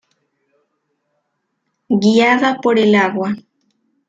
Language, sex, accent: Spanish, female, Andino-Pacífico: Colombia, Perú, Ecuador, oeste de Bolivia y Venezuela andina